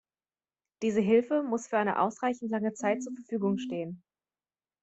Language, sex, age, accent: German, female, 19-29, Deutschland Deutsch